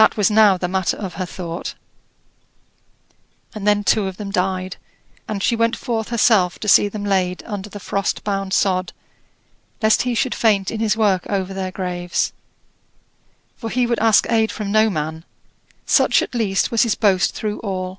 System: none